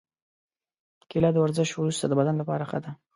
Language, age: Pashto, 19-29